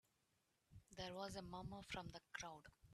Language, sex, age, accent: English, female, 30-39, India and South Asia (India, Pakistan, Sri Lanka)